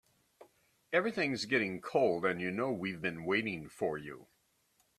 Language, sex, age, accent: English, male, 70-79, United States English